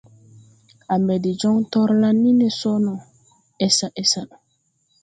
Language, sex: Tupuri, female